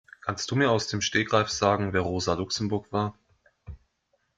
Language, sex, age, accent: German, male, 19-29, Deutschland Deutsch